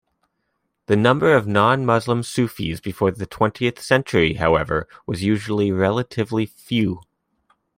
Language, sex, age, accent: English, male, 30-39, United States English